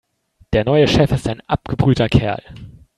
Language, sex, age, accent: German, male, 19-29, Deutschland Deutsch